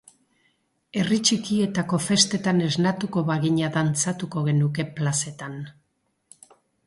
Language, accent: Basque, Erdialdekoa edo Nafarra (Gipuzkoa, Nafarroa)